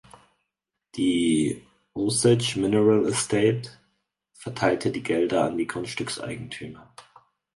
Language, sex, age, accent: German, male, 19-29, Deutschland Deutsch